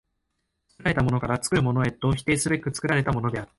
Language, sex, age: Japanese, male, 19-29